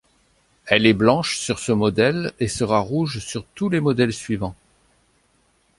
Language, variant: French, Français de métropole